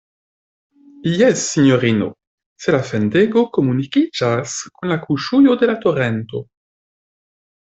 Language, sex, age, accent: Esperanto, male, 19-29, Internacia